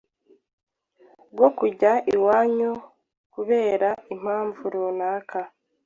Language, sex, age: Kinyarwanda, female, 19-29